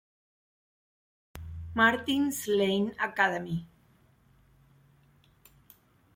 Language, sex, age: Spanish, female, 40-49